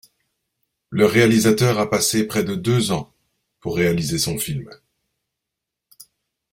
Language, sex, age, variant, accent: French, male, 40-49, Français d'Europe, Français de Belgique